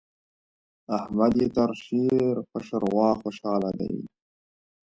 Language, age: Pashto, 19-29